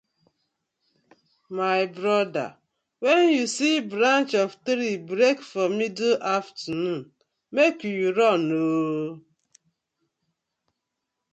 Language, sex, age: Nigerian Pidgin, female, 30-39